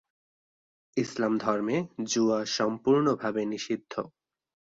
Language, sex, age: Bengali, male, 19-29